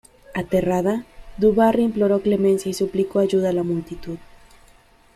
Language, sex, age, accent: Spanish, female, 19-29, México